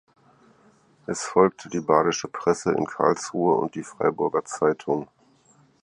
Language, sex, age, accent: German, male, 50-59, Deutschland Deutsch